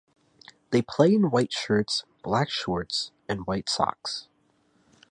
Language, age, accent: English, 19-29, United States English